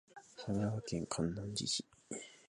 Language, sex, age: Japanese, male, 19-29